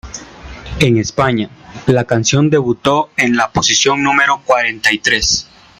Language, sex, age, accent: Spanish, male, 19-29, América central